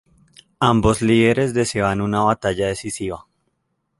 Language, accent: Spanish, Andino-Pacífico: Colombia, Perú, Ecuador, oeste de Bolivia y Venezuela andina